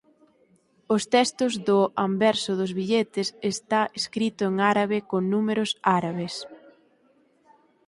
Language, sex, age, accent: Galician, female, 19-29, Atlántico (seseo e gheada)